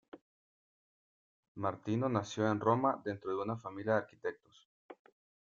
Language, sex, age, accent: Spanish, male, 30-39, América central